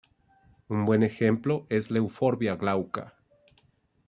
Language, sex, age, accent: Spanish, male, 40-49, México